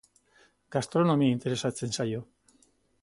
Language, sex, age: Basque, male, 60-69